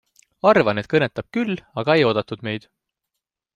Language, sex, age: Estonian, male, 19-29